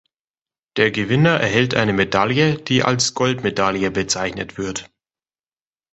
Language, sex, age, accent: German, male, 19-29, Deutschland Deutsch